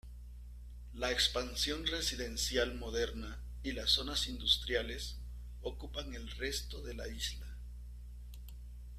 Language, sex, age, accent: Spanish, male, 50-59, México